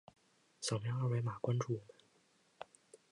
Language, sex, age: Chinese, male, under 19